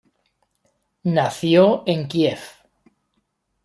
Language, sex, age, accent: Spanish, male, 30-39, España: Sur peninsular (Andalucia, Extremadura, Murcia)